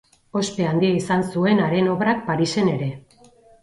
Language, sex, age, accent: Basque, female, 40-49, Erdialdekoa edo Nafarra (Gipuzkoa, Nafarroa)